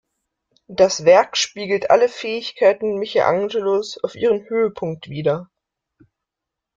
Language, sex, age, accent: German, female, 19-29, Deutschland Deutsch